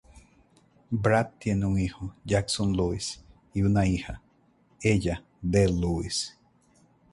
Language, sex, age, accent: Spanish, male, 40-49, Caribe: Cuba, Venezuela, Puerto Rico, República Dominicana, Panamá, Colombia caribeña, México caribeño, Costa del golfo de México